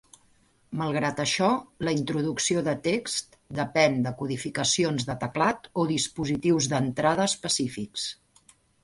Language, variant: Catalan, Central